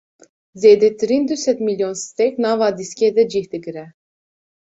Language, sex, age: Kurdish, female, 19-29